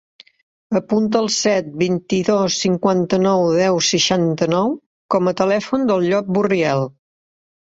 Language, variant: Catalan, Central